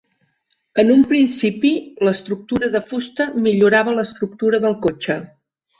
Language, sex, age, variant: Catalan, female, 50-59, Central